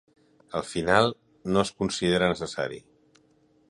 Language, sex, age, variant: Catalan, male, 50-59, Central